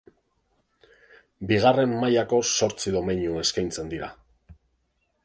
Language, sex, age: Basque, male, 40-49